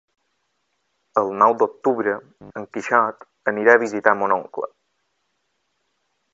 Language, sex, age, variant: Catalan, male, 19-29, Balear